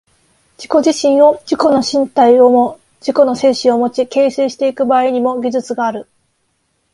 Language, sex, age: Japanese, female, 19-29